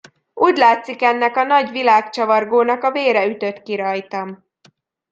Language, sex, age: Hungarian, female, 19-29